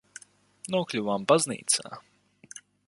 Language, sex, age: Latvian, male, 19-29